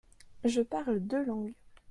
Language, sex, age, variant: French, female, 19-29, Français de métropole